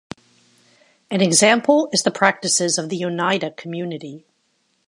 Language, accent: English, United States English